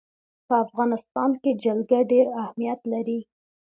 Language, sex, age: Pashto, female, 19-29